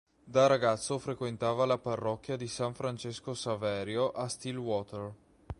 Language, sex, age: Italian, male, 30-39